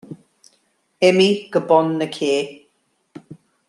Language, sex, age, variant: Irish, male, 50-59, Gaeilge Uladh